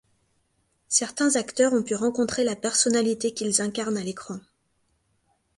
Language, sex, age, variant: French, female, 19-29, Français de métropole